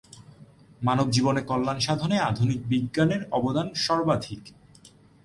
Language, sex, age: Bengali, male, 30-39